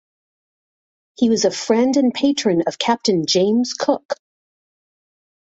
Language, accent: English, United States English